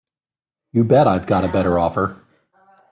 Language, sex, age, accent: English, male, 50-59, United States English